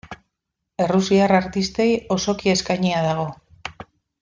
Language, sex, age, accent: Basque, female, 40-49, Mendebalekoa (Araba, Bizkaia, Gipuzkoako mendebaleko herri batzuk)